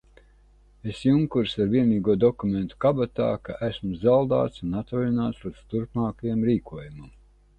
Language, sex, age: Latvian, male, 60-69